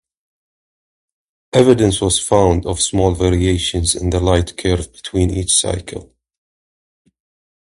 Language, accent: English, Southern African (South Africa, Zimbabwe, Namibia)